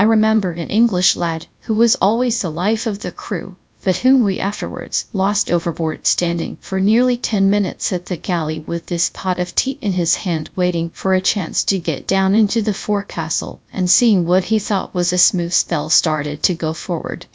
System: TTS, GradTTS